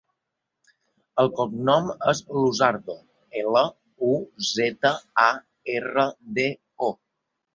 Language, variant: Catalan, Balear